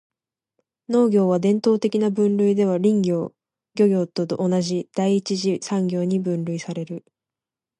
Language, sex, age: Japanese, female, 19-29